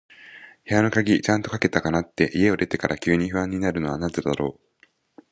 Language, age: Japanese, 19-29